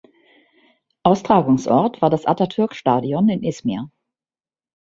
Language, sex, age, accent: German, female, 50-59, Deutschland Deutsch